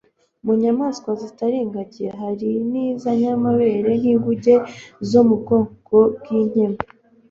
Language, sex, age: Kinyarwanda, female, 19-29